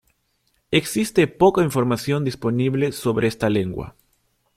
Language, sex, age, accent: Spanish, male, 30-39, Andino-Pacífico: Colombia, Perú, Ecuador, oeste de Bolivia y Venezuela andina